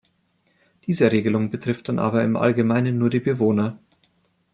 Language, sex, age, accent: German, male, 19-29, Deutschland Deutsch